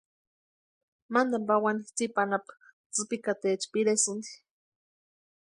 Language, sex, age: Western Highland Purepecha, female, 19-29